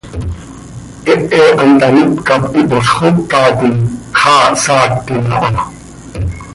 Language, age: Seri, 40-49